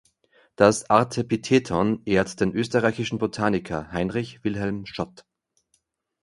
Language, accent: German, Österreichisches Deutsch